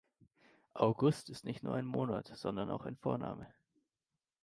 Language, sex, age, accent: German, male, 19-29, Deutschland Deutsch